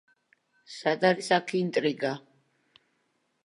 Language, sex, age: Georgian, female, 40-49